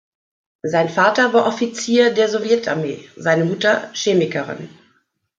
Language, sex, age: German, female, 50-59